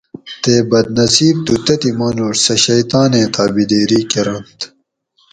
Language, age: Gawri, 19-29